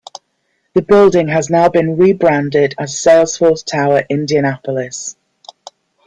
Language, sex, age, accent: English, female, 40-49, England English